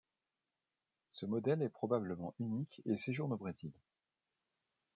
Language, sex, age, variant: French, male, 40-49, Français de métropole